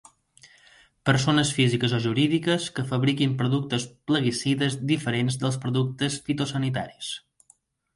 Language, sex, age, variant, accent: Catalan, male, 19-29, Balear, mallorquí